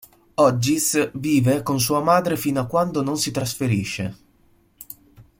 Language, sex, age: Italian, male, 19-29